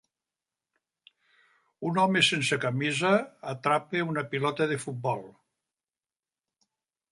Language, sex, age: Catalan, male, 80-89